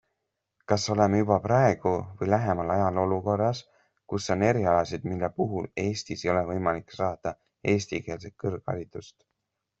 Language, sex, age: Estonian, male, 19-29